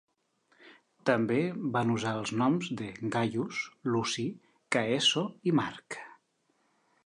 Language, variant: Catalan, Nord-Occidental